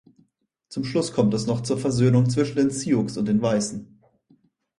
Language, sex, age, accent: German, male, 19-29, Deutschland Deutsch